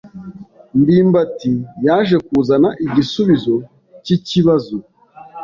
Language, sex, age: Kinyarwanda, male, 19-29